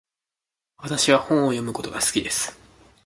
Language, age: Japanese, 19-29